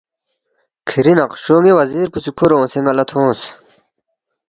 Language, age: Balti, 19-29